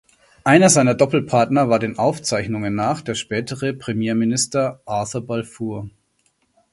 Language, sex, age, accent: German, male, 40-49, Deutschland Deutsch